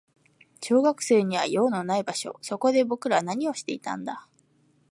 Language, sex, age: Japanese, female, 19-29